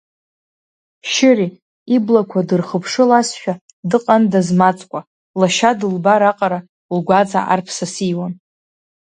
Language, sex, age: Abkhazian, female, under 19